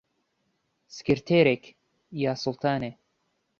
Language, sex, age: Central Kurdish, male, 19-29